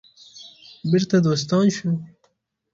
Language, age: Pashto, 19-29